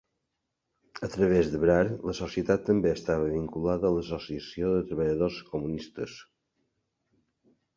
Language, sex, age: Catalan, male, 60-69